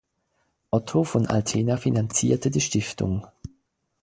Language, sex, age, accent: German, male, 40-49, Schweizerdeutsch